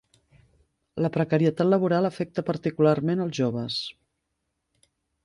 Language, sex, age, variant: Catalan, female, 30-39, Central